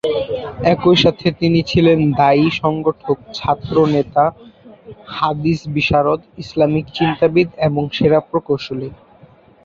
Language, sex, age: Bengali, male, under 19